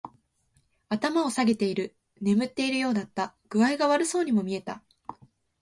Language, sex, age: Japanese, female, 19-29